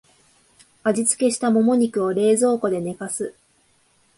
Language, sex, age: Japanese, female, 19-29